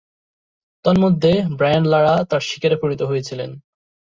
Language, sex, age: Bengali, male, 19-29